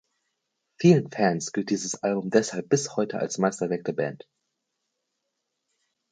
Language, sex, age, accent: German, female, under 19, Deutschland Deutsch